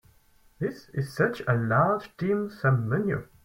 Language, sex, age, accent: English, male, 19-29, french accent